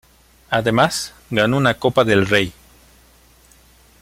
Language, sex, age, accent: Spanish, male, 40-49, México